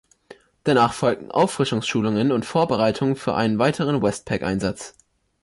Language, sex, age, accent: German, male, under 19, Deutschland Deutsch